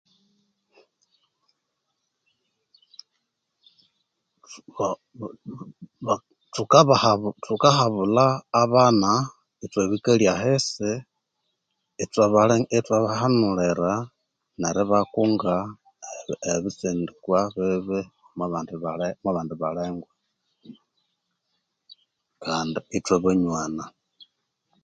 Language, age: Konzo, 40-49